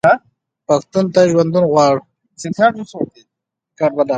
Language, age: Pashto, 19-29